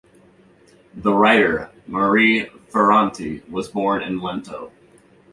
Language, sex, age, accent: English, male, 19-29, United States English